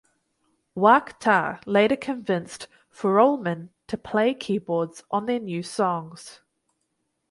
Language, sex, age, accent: English, female, 19-29, New Zealand English